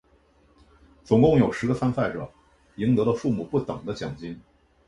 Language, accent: Chinese, 出生地：北京市